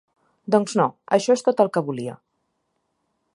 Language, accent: Catalan, central; nord-occidental